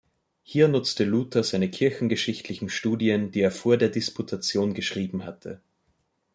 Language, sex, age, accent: German, male, 30-39, Österreichisches Deutsch